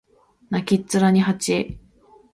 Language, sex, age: Japanese, female, 19-29